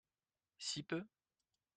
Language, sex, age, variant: French, male, under 19, Français de métropole